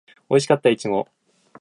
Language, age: Japanese, 19-29